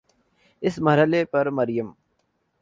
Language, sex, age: Urdu, male, 19-29